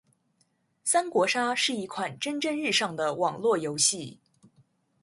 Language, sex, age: Chinese, female, 19-29